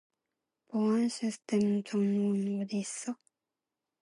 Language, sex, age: Korean, female, 19-29